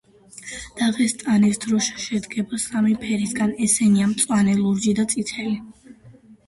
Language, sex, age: Georgian, female, 19-29